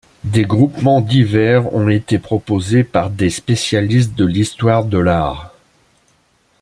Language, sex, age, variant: French, male, 50-59, Français de métropole